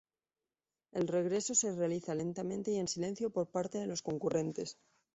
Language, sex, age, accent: Spanish, female, 19-29, España: Centro-Sur peninsular (Madrid, Toledo, Castilla-La Mancha)